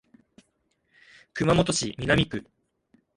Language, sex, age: Japanese, male, 19-29